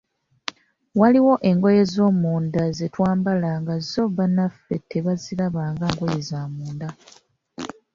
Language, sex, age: Ganda, female, 19-29